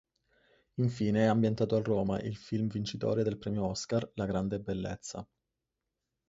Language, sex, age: Italian, male, 19-29